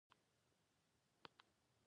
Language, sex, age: Pashto, female, 19-29